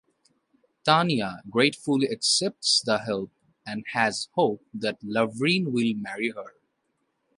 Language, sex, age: English, male, 19-29